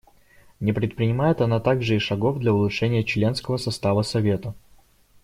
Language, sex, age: Russian, male, 19-29